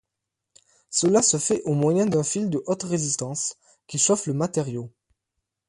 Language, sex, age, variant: French, male, 19-29, Français de métropole